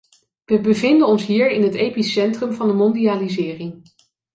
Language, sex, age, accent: Dutch, female, 40-49, Nederlands Nederlands